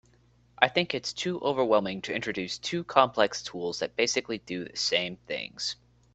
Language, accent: English, United States English